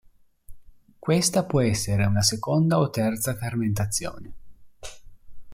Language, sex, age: Italian, male, 19-29